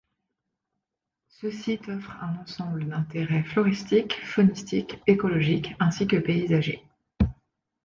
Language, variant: French, Français de métropole